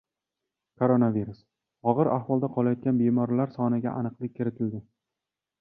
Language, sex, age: Uzbek, male, 19-29